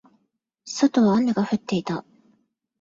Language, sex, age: Japanese, female, 19-29